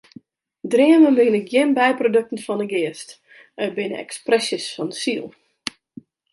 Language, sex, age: Western Frisian, female, 40-49